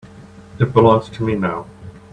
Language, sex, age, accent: English, male, 50-59, Canadian English